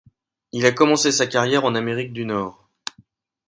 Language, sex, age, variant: French, male, 50-59, Français de métropole